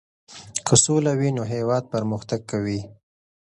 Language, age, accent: Pashto, 30-39, پکتیا ولایت، احمدزی